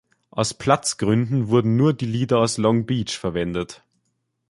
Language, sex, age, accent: German, male, under 19, Österreichisches Deutsch